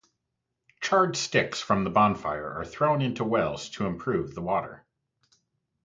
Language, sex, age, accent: English, male, 30-39, United States English